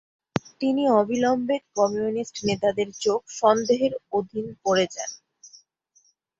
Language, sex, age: Bengali, female, 19-29